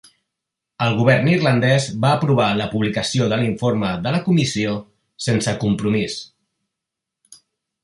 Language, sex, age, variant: Catalan, male, 40-49, Central